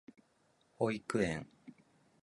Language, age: Japanese, 19-29